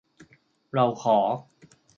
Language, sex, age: Thai, male, 30-39